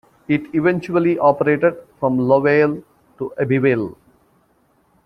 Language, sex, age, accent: English, male, 40-49, India and South Asia (India, Pakistan, Sri Lanka)